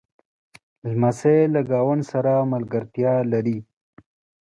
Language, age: Pashto, 19-29